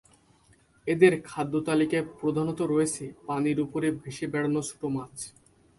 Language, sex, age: Bengali, male, 19-29